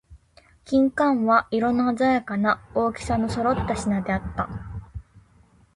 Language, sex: Japanese, female